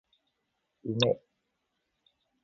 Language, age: Japanese, 50-59